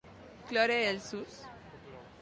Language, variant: Catalan, Nord-Occidental